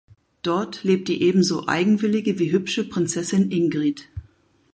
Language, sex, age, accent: German, female, 40-49, Deutschland Deutsch